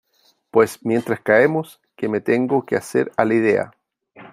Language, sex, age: Spanish, male, 50-59